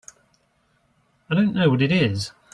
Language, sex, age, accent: English, male, 40-49, England English